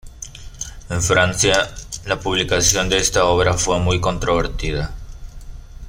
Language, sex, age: Spanish, male, under 19